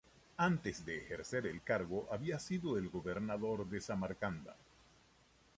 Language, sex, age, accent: Spanish, male, 60-69, Caribe: Cuba, Venezuela, Puerto Rico, República Dominicana, Panamá, Colombia caribeña, México caribeño, Costa del golfo de México